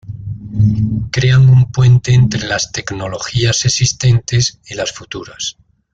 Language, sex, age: Spanish, male, 60-69